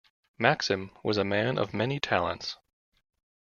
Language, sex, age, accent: English, male, 30-39, United States English